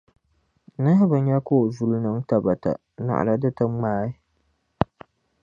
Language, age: Dagbani, 19-29